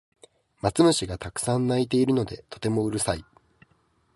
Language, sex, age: Japanese, male, 19-29